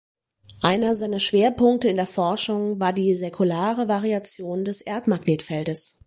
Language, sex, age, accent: German, female, 30-39, Deutschland Deutsch